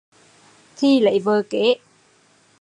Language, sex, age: Vietnamese, female, 30-39